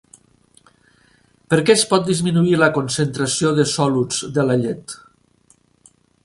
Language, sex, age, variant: Catalan, male, 60-69, Central